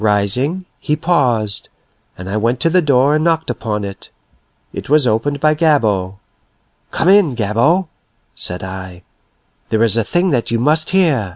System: none